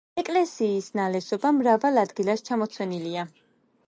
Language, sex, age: Georgian, female, 19-29